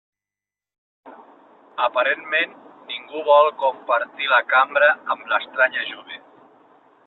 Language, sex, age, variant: Catalan, male, 40-49, Nord-Occidental